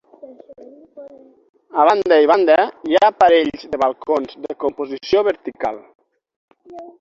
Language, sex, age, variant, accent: Catalan, male, 30-39, Nord-Occidental, nord-occidental; Lleida